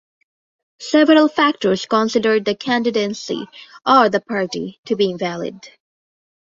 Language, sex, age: English, female, 19-29